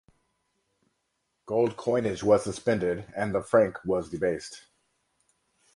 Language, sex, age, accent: English, male, 40-49, United States English